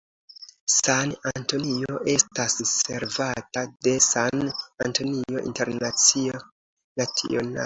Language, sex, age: Esperanto, male, 19-29